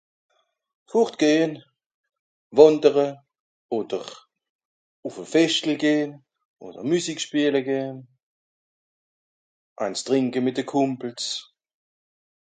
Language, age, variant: Swiss German, 40-49, Nordniederàlemmànisch (Rishoffe, Zàwere, Bùsswìller, Hawenau, Brüemt, Stroossbùri, Molse, Dàmbàch, Schlettstàtt, Pfàlzbùri usw.)